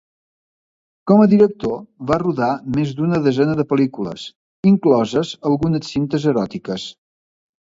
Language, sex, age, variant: Catalan, male, 60-69, Balear